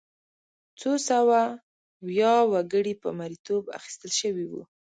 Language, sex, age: Pashto, female, 19-29